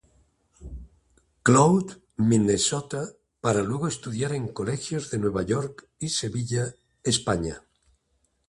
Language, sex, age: Spanish, male, 60-69